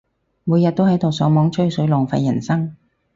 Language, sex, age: Cantonese, female, 30-39